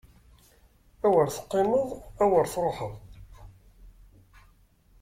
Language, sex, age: Kabyle, male, 50-59